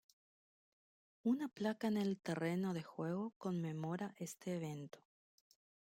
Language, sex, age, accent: Spanish, female, 30-39, Rioplatense: Argentina, Uruguay, este de Bolivia, Paraguay